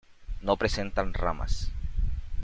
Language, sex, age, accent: Spanish, male, 30-39, Caribe: Cuba, Venezuela, Puerto Rico, República Dominicana, Panamá, Colombia caribeña, México caribeño, Costa del golfo de México